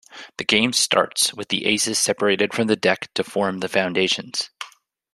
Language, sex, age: English, male, 19-29